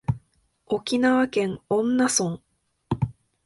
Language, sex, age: Japanese, female, under 19